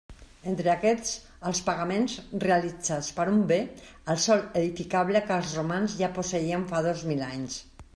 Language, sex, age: Catalan, female, 40-49